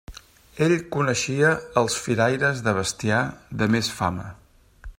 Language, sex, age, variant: Catalan, male, 50-59, Central